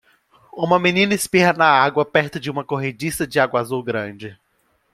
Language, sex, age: Portuguese, male, 19-29